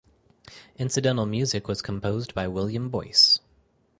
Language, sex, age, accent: English, male, 30-39, United States English